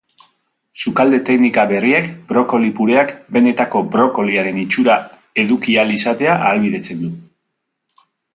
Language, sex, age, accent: Basque, male, 50-59, Mendebalekoa (Araba, Bizkaia, Gipuzkoako mendebaleko herri batzuk)